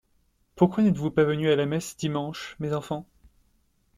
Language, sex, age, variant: French, male, 19-29, Français de métropole